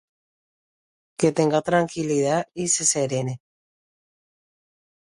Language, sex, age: Spanish, female, 40-49